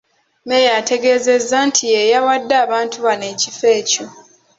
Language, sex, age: Ganda, female, 19-29